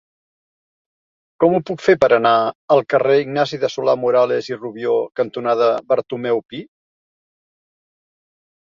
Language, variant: Catalan, Central